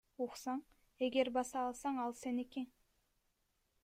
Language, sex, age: Kyrgyz, female, 19-29